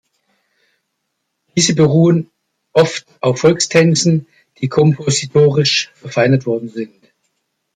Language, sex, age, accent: German, male, 60-69, Deutschland Deutsch